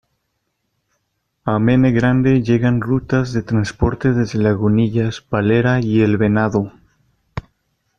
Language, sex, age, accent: Spanish, male, 19-29, México